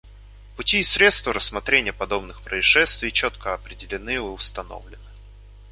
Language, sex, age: Russian, male, 19-29